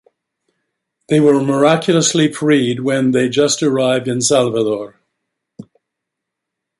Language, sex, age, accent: English, male, 80-89, United States English